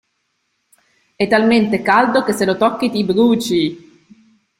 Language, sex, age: Italian, female, 30-39